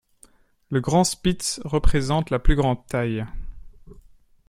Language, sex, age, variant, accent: French, male, 19-29, Français d'Europe, Français de Belgique